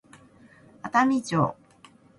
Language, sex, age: Japanese, female, 40-49